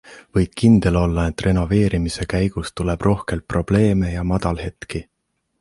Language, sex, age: Estonian, male, 19-29